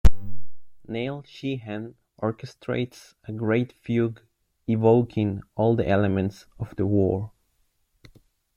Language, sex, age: English, male, 19-29